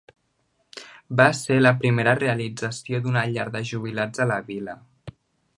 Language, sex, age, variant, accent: Catalan, male, under 19, Central, central